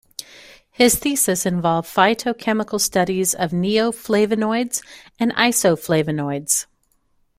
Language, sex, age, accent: English, female, 50-59, United States English